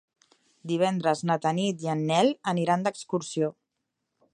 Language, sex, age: Catalan, female, 30-39